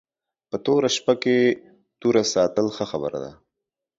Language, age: Pashto, 30-39